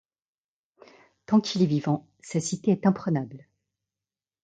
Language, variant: French, Français de métropole